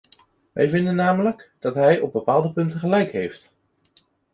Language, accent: Dutch, Nederlands Nederlands